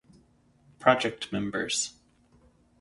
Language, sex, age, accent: English, male, 30-39, United States English